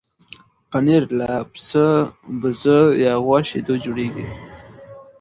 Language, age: Pashto, 19-29